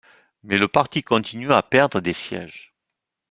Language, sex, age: French, male, 50-59